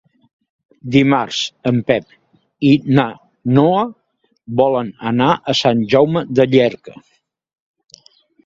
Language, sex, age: Catalan, male, 60-69